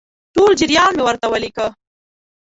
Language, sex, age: Pashto, female, 19-29